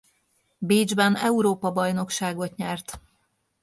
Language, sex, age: Hungarian, female, 40-49